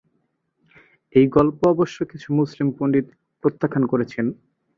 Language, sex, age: Bengali, male, 19-29